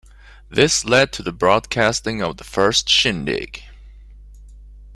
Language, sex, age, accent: English, male, 19-29, United States English